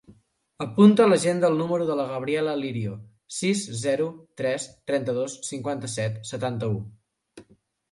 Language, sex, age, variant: Catalan, male, under 19, Central